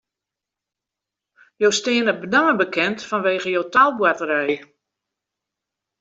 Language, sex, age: Western Frisian, female, 60-69